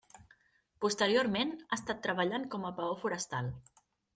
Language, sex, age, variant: Catalan, female, 30-39, Central